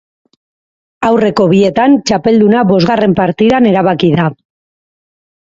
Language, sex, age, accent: Basque, female, 30-39, Mendebalekoa (Araba, Bizkaia, Gipuzkoako mendebaleko herri batzuk)